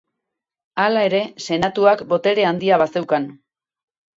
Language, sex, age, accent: Basque, female, 40-49, Erdialdekoa edo Nafarra (Gipuzkoa, Nafarroa)